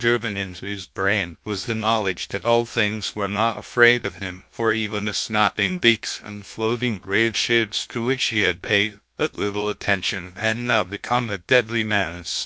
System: TTS, GlowTTS